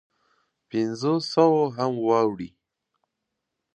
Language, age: Pashto, 19-29